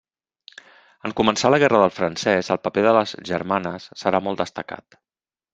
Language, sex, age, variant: Catalan, male, 40-49, Central